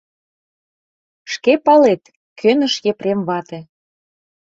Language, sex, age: Mari, female, 30-39